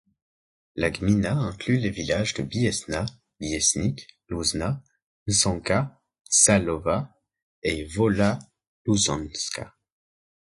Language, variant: French, Français de métropole